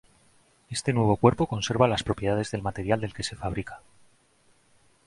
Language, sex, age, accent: Spanish, male, 30-39, España: Norte peninsular (Asturias, Castilla y León, Cantabria, País Vasco, Navarra, Aragón, La Rioja, Guadalajara, Cuenca)